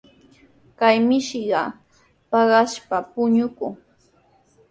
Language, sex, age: Sihuas Ancash Quechua, female, 19-29